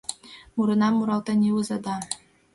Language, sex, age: Mari, female, 19-29